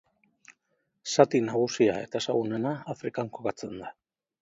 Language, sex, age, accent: Basque, male, 40-49, Mendebalekoa (Araba, Bizkaia, Gipuzkoako mendebaleko herri batzuk)